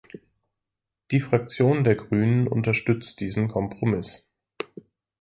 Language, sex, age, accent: German, male, 30-39, Deutschland Deutsch